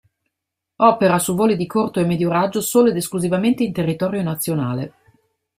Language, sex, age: Italian, female, 40-49